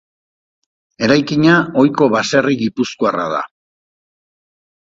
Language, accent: Basque, Erdialdekoa edo Nafarra (Gipuzkoa, Nafarroa)